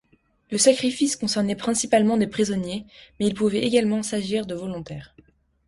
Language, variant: French, Français de métropole